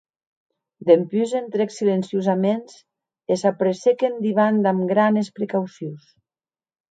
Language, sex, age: Occitan, female, 50-59